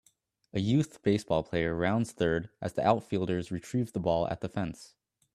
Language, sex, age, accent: English, male, 19-29, United States English